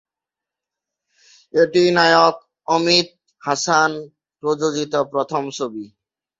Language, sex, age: Bengali, male, 19-29